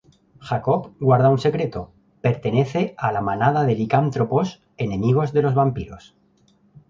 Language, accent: Spanish, España: Centro-Sur peninsular (Madrid, Toledo, Castilla-La Mancha)